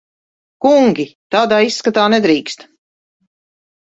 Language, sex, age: Latvian, female, 40-49